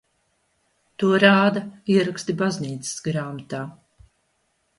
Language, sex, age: Latvian, female, 60-69